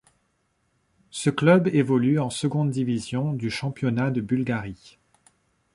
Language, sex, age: French, male, 30-39